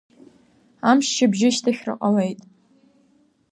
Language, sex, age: Abkhazian, female, under 19